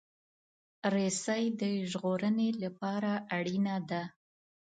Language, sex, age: Pashto, female, 30-39